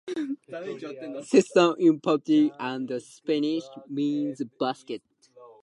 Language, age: English, 19-29